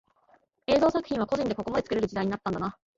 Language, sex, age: Japanese, female, under 19